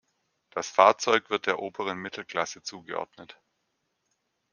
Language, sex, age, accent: German, male, 40-49, Deutschland Deutsch